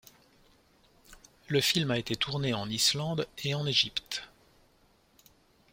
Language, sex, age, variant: French, male, 40-49, Français de métropole